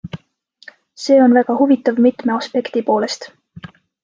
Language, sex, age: Estonian, female, 19-29